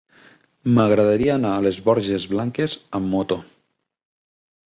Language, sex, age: Catalan, male, 40-49